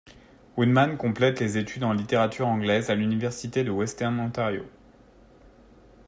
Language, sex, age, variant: French, male, 30-39, Français de métropole